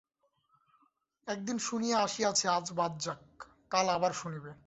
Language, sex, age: Bengali, male, 19-29